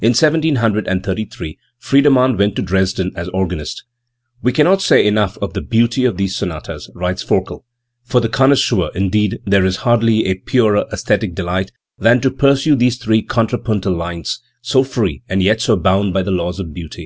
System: none